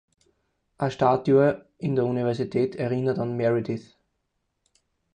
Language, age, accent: German, 30-39, Österreichisches Deutsch